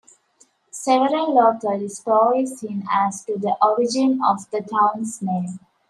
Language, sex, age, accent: English, female, 19-29, England English